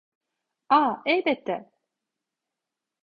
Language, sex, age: Turkish, female, 40-49